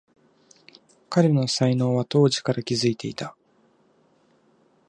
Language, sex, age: Japanese, male, 19-29